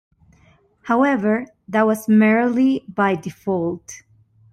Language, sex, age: English, female, 19-29